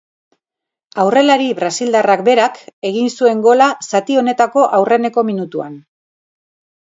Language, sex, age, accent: Basque, female, 50-59, Mendebalekoa (Araba, Bizkaia, Gipuzkoako mendebaleko herri batzuk)